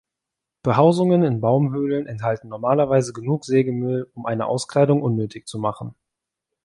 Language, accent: German, Deutschland Deutsch